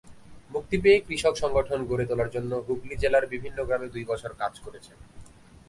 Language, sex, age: Bengali, male, 19-29